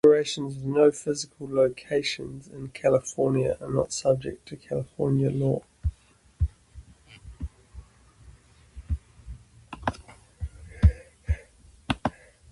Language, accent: English, New Zealand English